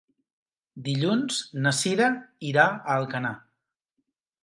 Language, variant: Catalan, Nord-Occidental